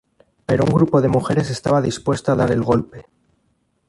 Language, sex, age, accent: Spanish, male, 19-29, España: Centro-Sur peninsular (Madrid, Toledo, Castilla-La Mancha)